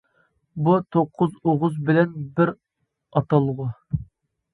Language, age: Uyghur, 19-29